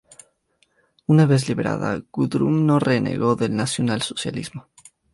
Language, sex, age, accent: Spanish, male, 19-29, Andino-Pacífico: Colombia, Perú, Ecuador, oeste de Bolivia y Venezuela andina